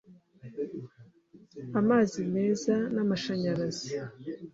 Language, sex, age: Kinyarwanda, female, 30-39